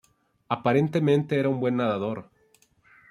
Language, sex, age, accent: Spanish, male, 40-49, México